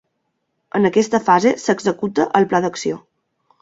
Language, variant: Catalan, Balear